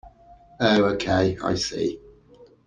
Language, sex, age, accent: English, male, 50-59, England English